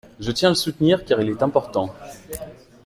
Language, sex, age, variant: French, male, 19-29, Français de métropole